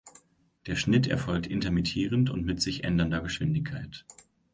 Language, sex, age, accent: German, male, 19-29, Deutschland Deutsch